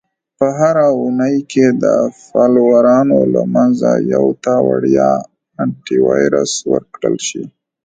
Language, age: Pashto, 19-29